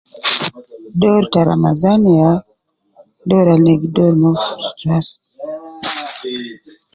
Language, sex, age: Nubi, female, 60-69